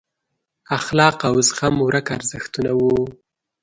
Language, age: Pashto, 19-29